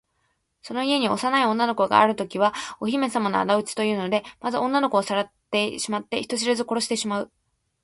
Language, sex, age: Japanese, female, 19-29